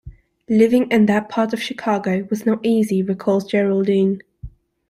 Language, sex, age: English, male, 19-29